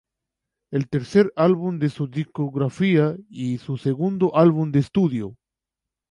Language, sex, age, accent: Spanish, male, 19-29, Chileno: Chile, Cuyo